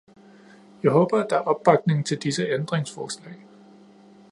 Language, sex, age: Danish, male, 30-39